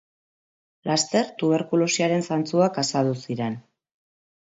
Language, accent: Basque, Mendebalekoa (Araba, Bizkaia, Gipuzkoako mendebaleko herri batzuk)